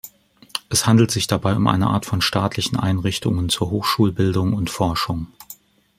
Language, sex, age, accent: German, male, 40-49, Deutschland Deutsch